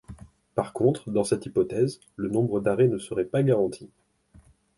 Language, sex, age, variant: French, male, 19-29, Français de métropole